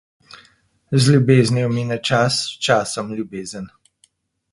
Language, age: Slovenian, 50-59